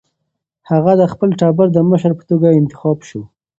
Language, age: Pashto, 19-29